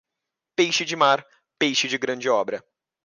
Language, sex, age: Portuguese, male, 19-29